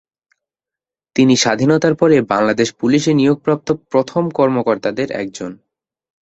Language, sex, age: Bengali, male, 19-29